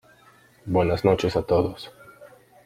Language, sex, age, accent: Spanish, male, 19-29, América central